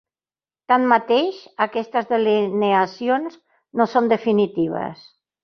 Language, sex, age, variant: Catalan, female, 70-79, Central